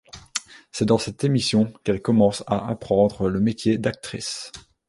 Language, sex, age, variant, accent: French, male, 30-39, Français d'Europe, Français de Belgique